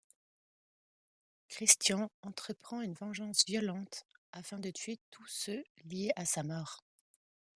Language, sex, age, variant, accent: French, female, 30-39, Français d'Europe, Français de Suisse